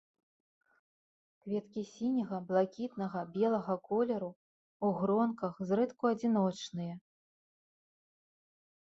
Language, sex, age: Belarusian, female, 30-39